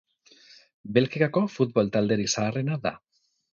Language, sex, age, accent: Basque, male, 40-49, Mendebalekoa (Araba, Bizkaia, Gipuzkoako mendebaleko herri batzuk)